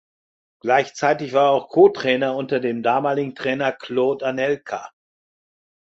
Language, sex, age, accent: German, male, 60-69, Deutschland Deutsch